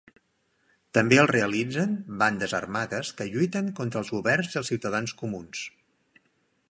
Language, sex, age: Catalan, male, 50-59